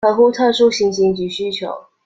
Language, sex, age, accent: Chinese, female, 19-29, 出生地：彰化縣